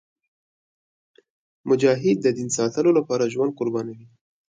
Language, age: Pashto, 19-29